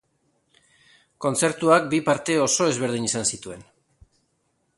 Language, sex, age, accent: Basque, male, 50-59, Erdialdekoa edo Nafarra (Gipuzkoa, Nafarroa)